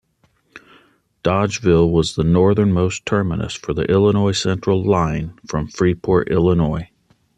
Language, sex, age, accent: English, male, 40-49, United States English